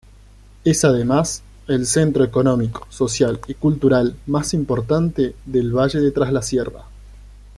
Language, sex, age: Spanish, male, 19-29